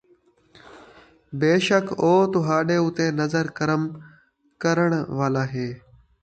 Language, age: Saraiki, under 19